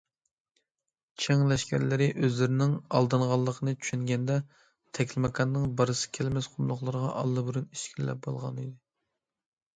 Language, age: Uyghur, 19-29